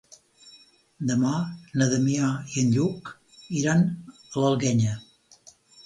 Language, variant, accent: Catalan, Central, central; Empordanès